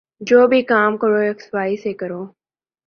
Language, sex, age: Urdu, male, 19-29